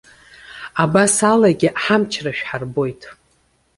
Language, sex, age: Abkhazian, female, 40-49